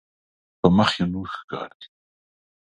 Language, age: Pashto, 60-69